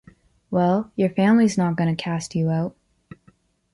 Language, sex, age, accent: English, female, 19-29, Canadian English